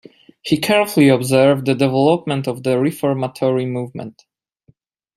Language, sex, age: English, male, 19-29